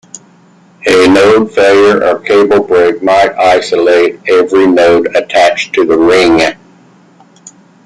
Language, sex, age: English, male, 60-69